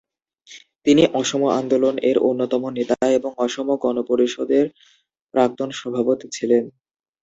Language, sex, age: Bengali, male, 19-29